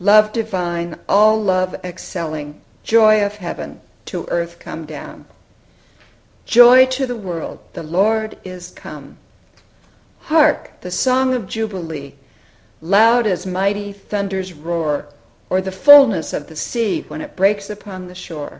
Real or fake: real